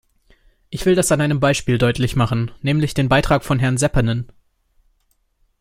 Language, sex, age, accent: German, male, 19-29, Deutschland Deutsch